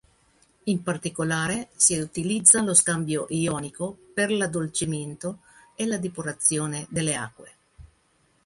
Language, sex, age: Italian, female, 50-59